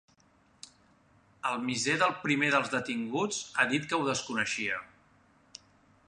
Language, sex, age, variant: Catalan, male, 40-49, Central